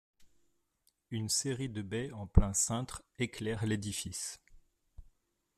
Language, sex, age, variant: French, male, 40-49, Français de métropole